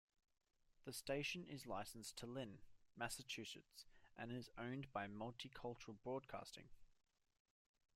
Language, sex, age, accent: English, male, 19-29, Australian English